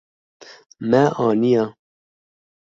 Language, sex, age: Kurdish, male, 30-39